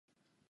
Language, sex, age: Japanese, male, 19-29